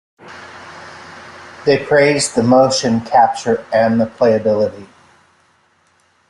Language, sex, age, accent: English, male, 40-49, United States English